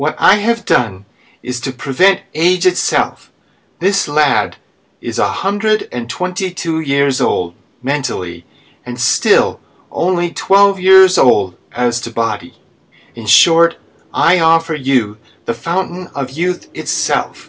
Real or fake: real